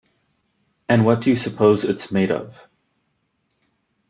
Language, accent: English, United States English